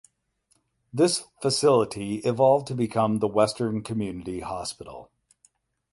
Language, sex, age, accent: English, male, 40-49, United States English; Midwestern